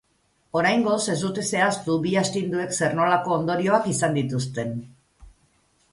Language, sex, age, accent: Basque, female, 50-59, Erdialdekoa edo Nafarra (Gipuzkoa, Nafarroa)